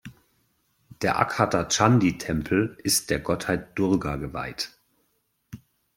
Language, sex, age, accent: German, male, 30-39, Deutschland Deutsch